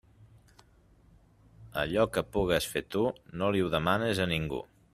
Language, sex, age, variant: Catalan, male, 30-39, Central